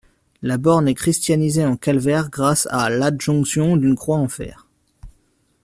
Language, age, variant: French, 19-29, Français de métropole